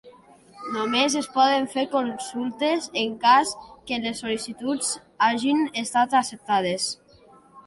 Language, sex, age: Catalan, female, 50-59